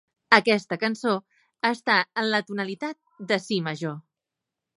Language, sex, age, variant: Catalan, female, 40-49, Central